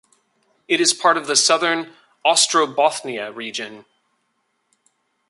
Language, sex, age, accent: English, male, 30-39, United States English